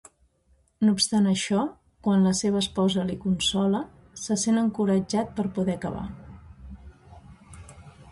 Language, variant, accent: Catalan, Central, central